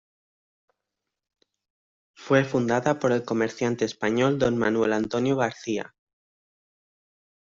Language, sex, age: Spanish, male, 19-29